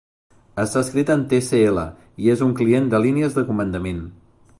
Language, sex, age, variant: Catalan, male, 40-49, Central